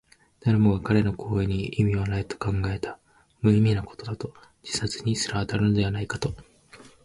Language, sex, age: Japanese, male, 19-29